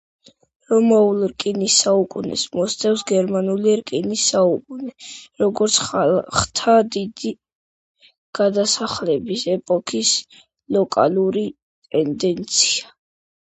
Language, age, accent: Georgian, under 19, ჩვეულებრივი